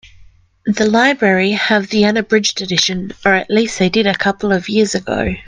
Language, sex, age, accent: English, female, 19-29, Australian English